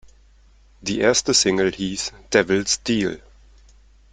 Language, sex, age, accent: German, male, 30-39, Deutschland Deutsch